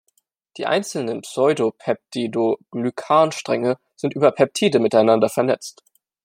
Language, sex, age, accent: German, male, 19-29, Deutschland Deutsch